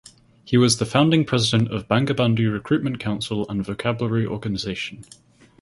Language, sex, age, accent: English, male, under 19, England English